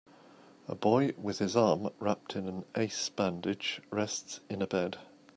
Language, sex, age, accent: English, male, 50-59, England English